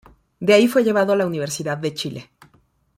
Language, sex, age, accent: Spanish, female, 40-49, México